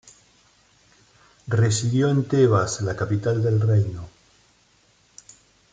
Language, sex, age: Spanish, male, 60-69